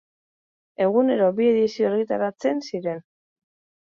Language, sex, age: Basque, female, 30-39